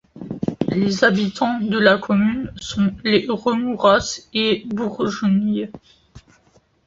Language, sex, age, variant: French, male, under 19, Français de métropole